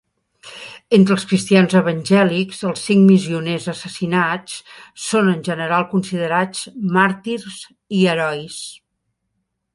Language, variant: Catalan, Central